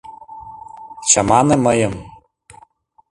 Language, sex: Mari, male